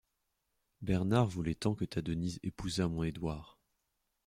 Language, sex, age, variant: French, male, 19-29, Français de métropole